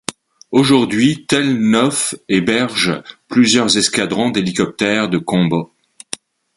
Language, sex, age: French, male, 60-69